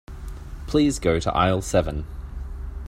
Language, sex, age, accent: English, male, 30-39, Australian English